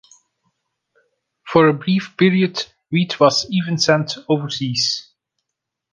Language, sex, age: English, male, 40-49